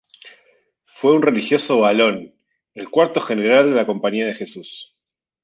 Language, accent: Spanish, Rioplatense: Argentina, Uruguay, este de Bolivia, Paraguay